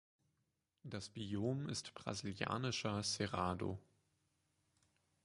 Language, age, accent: German, 19-29, Deutschland Deutsch